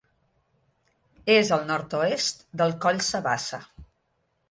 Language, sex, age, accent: Catalan, female, 40-49, balear; central